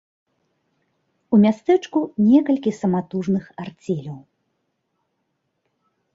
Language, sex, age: Belarusian, female, 40-49